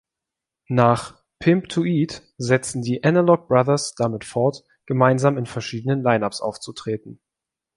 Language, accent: German, Deutschland Deutsch